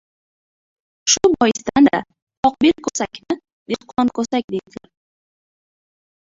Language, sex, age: Uzbek, female, 19-29